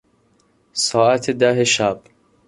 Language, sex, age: Persian, male, 19-29